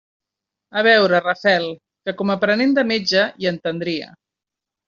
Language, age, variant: Catalan, 40-49, Central